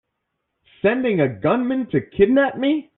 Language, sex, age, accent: English, male, 19-29, United States English